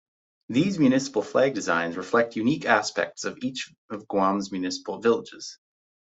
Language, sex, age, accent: English, male, 19-29, Canadian English